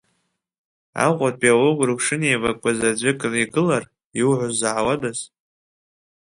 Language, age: Abkhazian, under 19